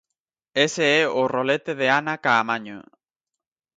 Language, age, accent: Galician, 19-29, Atlántico (seseo e gheada); Normativo (estándar)